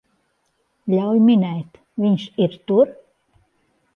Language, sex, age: Latvian, female, 60-69